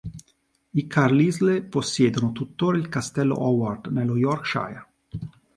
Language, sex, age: Italian, male, 40-49